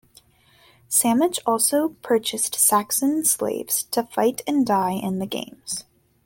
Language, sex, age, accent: English, female, under 19, United States English